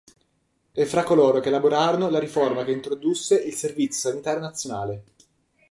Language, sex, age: Italian, male, under 19